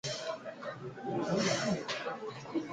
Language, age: English, 19-29